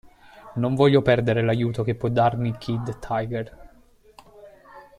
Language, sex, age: Italian, male, 19-29